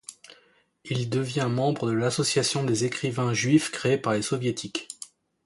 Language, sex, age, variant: French, male, 30-39, Français de métropole